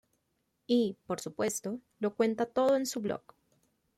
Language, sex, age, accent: Spanish, female, 19-29, Caribe: Cuba, Venezuela, Puerto Rico, República Dominicana, Panamá, Colombia caribeña, México caribeño, Costa del golfo de México